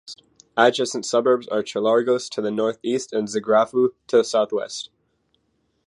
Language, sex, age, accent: English, male, under 19, United States English